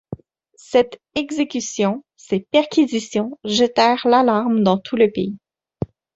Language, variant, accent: French, Français d'Amérique du Nord, Français du Canada